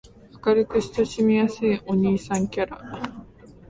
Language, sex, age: Japanese, female, 19-29